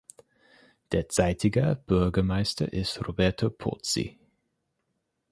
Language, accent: German, Deutschland Deutsch